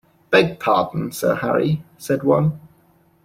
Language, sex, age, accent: English, male, 19-29, England English